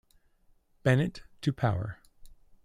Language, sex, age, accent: English, male, 30-39, Canadian English